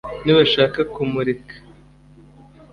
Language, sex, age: Kinyarwanda, male, 19-29